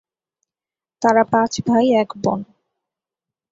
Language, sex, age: Bengali, female, 19-29